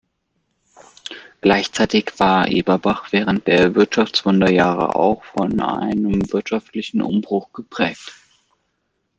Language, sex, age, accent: German, male, under 19, Deutschland Deutsch